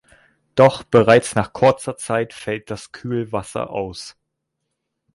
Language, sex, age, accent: German, male, 19-29, Deutschland Deutsch